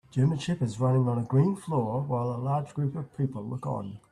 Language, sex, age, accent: English, male, 60-69, Australian English